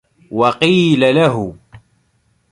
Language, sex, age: Arabic, male, 19-29